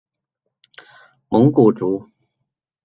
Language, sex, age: Chinese, male, 40-49